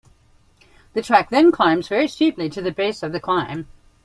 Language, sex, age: English, female, 60-69